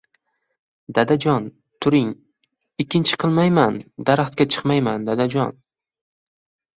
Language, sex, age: Uzbek, male, 19-29